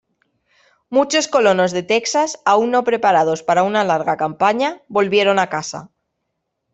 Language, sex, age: Spanish, female, 19-29